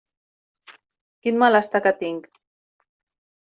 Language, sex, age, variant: Catalan, female, 40-49, Central